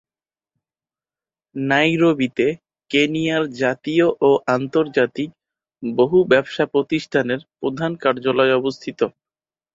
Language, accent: Bengali, Native